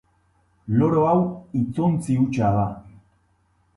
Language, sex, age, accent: Basque, male, 30-39, Erdialdekoa edo Nafarra (Gipuzkoa, Nafarroa)